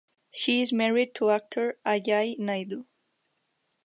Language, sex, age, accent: English, female, under 19, United States English